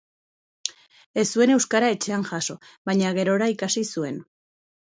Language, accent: Basque, Erdialdekoa edo Nafarra (Gipuzkoa, Nafarroa)